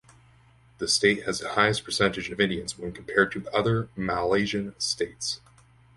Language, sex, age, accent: English, male, 19-29, Canadian English